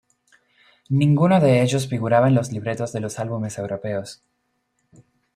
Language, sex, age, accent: Spanish, male, 19-29, Rioplatense: Argentina, Uruguay, este de Bolivia, Paraguay